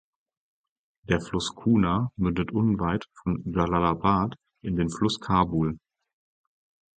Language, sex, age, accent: German, male, 30-39, Deutschland Deutsch